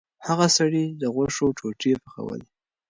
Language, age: Pashto, 19-29